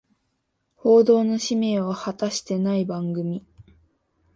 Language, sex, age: Japanese, female, 19-29